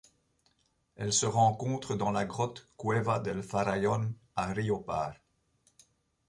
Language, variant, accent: French, Français d'Europe, Français de Belgique